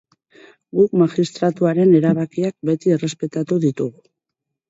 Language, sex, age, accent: Basque, female, 40-49, Mendebalekoa (Araba, Bizkaia, Gipuzkoako mendebaleko herri batzuk)